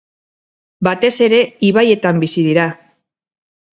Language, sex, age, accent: Basque, female, 40-49, Mendebalekoa (Araba, Bizkaia, Gipuzkoako mendebaleko herri batzuk)